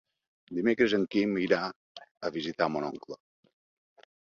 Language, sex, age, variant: Catalan, male, 50-59, Balear